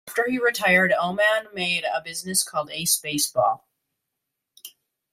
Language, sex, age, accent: English, male, under 19, United States English